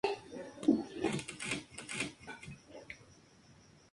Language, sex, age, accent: Spanish, male, 19-29, México